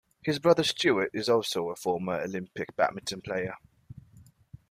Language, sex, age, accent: English, male, 30-39, England English